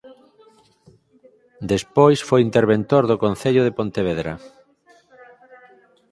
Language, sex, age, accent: Galician, male, 50-59, Central (gheada)